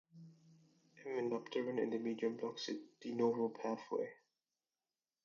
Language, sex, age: English, male, 19-29